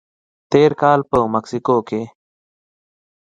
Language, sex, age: Pashto, male, 19-29